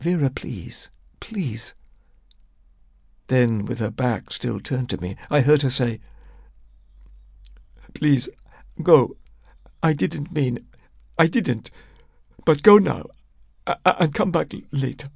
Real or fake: real